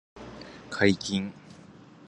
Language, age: Japanese, 19-29